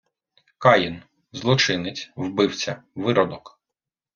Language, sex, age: Ukrainian, male, 30-39